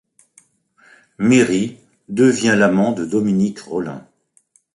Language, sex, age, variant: French, male, 60-69, Français de métropole